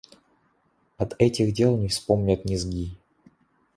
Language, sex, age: Russian, male, 19-29